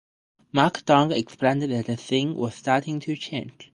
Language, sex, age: English, male, 19-29